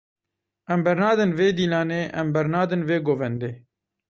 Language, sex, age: Kurdish, male, 30-39